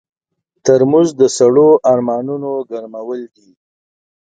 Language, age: Pashto, 40-49